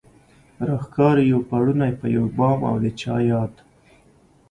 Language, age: Pashto, 30-39